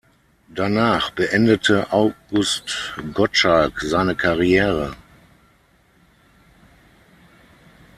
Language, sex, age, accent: German, male, 40-49, Deutschland Deutsch